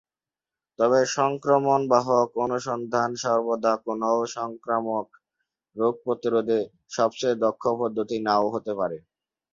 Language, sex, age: Bengali, male, 19-29